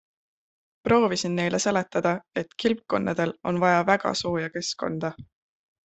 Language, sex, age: Estonian, female, 19-29